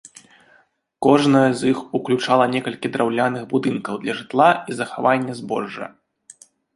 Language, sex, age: Belarusian, male, 19-29